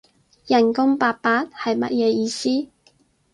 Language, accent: Cantonese, 广州音